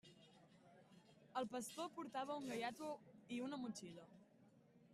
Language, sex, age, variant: Catalan, female, under 19, Central